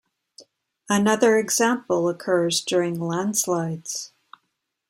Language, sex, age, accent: English, female, 30-39, Canadian English